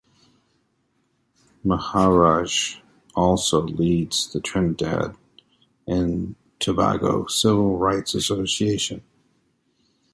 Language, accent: English, United States English